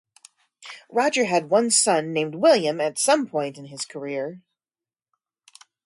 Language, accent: English, United States English